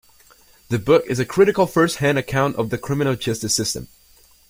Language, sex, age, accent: English, male, under 19, United States English